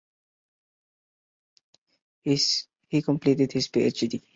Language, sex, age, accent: English, male, 19-29, Filipino